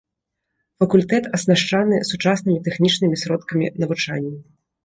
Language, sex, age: Belarusian, female, 30-39